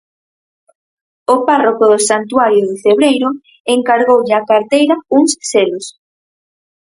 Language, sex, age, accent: Galician, female, under 19, Normativo (estándar)